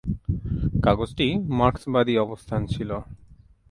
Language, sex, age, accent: Bengali, male, 19-29, Native